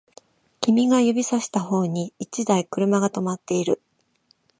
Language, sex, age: Japanese, female, 40-49